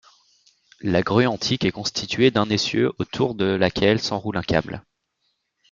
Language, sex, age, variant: French, male, under 19, Français de métropole